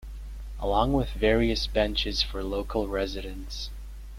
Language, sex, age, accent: English, male, under 19, Canadian English